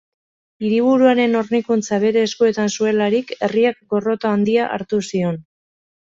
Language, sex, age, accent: Basque, female, 50-59, Mendebalekoa (Araba, Bizkaia, Gipuzkoako mendebaleko herri batzuk)